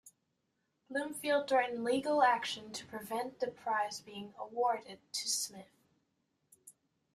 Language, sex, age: English, female, 19-29